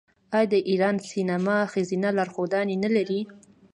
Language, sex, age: Pashto, female, 19-29